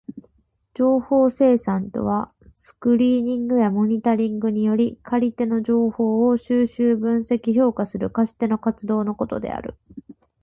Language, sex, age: Japanese, female, 19-29